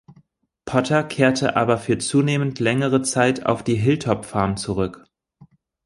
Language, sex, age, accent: German, male, 30-39, Deutschland Deutsch